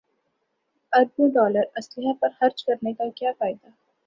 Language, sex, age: Urdu, female, 19-29